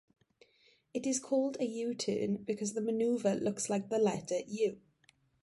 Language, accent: English, Welsh English